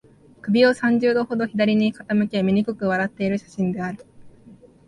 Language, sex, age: Japanese, female, 19-29